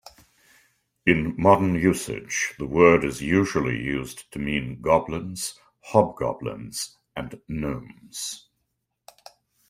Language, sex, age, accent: English, male, 60-69, Canadian English